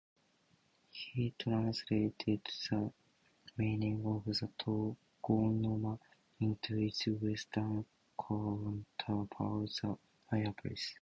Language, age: English, 19-29